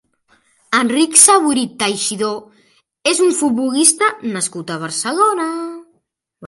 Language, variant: Catalan, Central